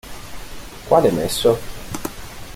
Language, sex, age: Italian, male, 19-29